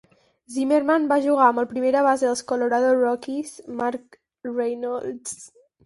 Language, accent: Catalan, Girona